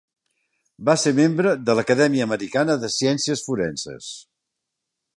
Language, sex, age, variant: Catalan, male, 70-79, Central